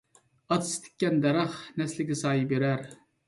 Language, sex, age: Uyghur, male, 30-39